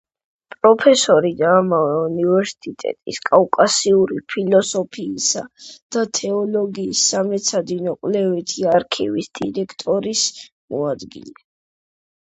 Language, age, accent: Georgian, under 19, ჩვეულებრივი